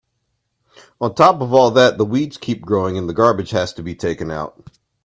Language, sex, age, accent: English, male, 40-49, United States English